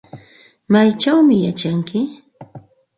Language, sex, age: Santa Ana de Tusi Pasco Quechua, female, 40-49